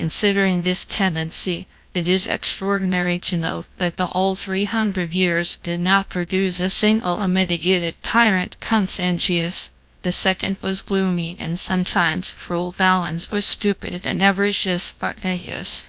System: TTS, GlowTTS